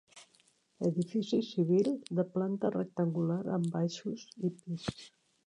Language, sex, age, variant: Catalan, female, 60-69, Central